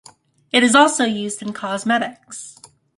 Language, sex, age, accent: English, female, 19-29, United States English